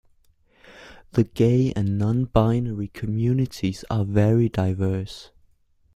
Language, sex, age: English, male, 19-29